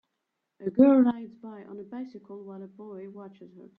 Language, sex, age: English, female, 19-29